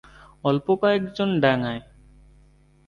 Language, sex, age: Bengali, male, 19-29